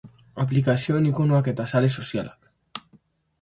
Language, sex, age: Basque, male, under 19